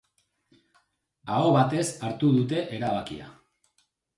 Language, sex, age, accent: Basque, male, 30-39, Mendebalekoa (Araba, Bizkaia, Gipuzkoako mendebaleko herri batzuk)